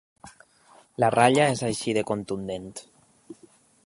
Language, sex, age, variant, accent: Catalan, male, 19-29, Valencià meridional, valencià